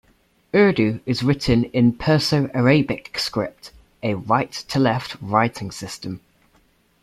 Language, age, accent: English, under 19, England English